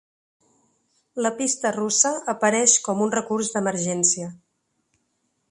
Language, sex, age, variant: Catalan, female, 40-49, Central